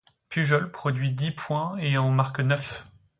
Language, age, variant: French, 19-29, Français de métropole